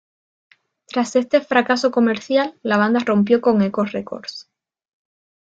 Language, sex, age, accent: Spanish, female, 19-29, España: Norte peninsular (Asturias, Castilla y León, Cantabria, País Vasco, Navarra, Aragón, La Rioja, Guadalajara, Cuenca)